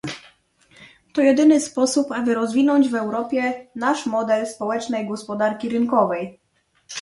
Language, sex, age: Polish, female, 19-29